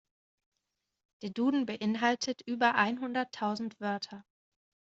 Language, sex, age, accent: German, female, 30-39, Deutschland Deutsch